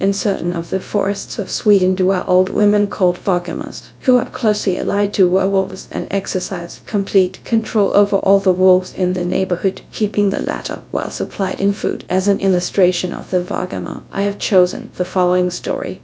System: TTS, GradTTS